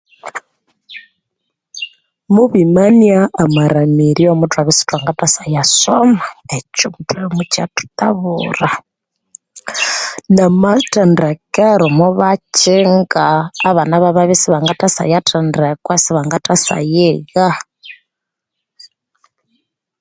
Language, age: Konzo, 19-29